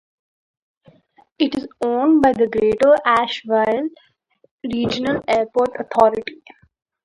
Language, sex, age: English, female, under 19